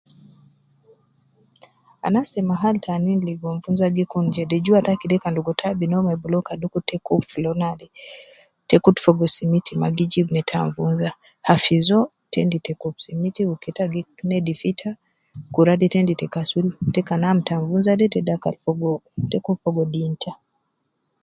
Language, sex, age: Nubi, female, 30-39